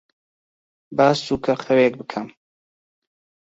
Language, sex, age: Central Kurdish, male, 19-29